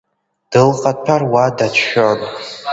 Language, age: Abkhazian, under 19